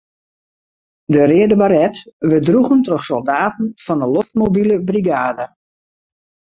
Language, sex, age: Western Frisian, female, 50-59